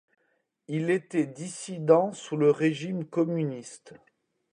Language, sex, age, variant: French, male, 30-39, Français de métropole